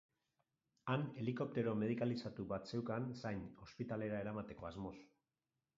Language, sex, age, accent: Basque, male, 40-49, Mendebalekoa (Araba, Bizkaia, Gipuzkoako mendebaleko herri batzuk)